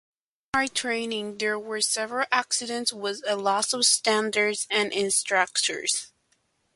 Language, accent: English, United States English